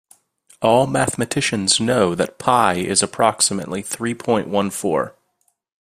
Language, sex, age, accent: English, male, 30-39, United States English